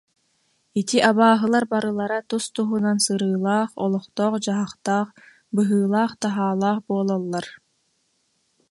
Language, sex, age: Yakut, female, 19-29